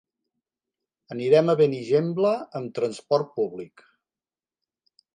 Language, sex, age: Catalan, male, 50-59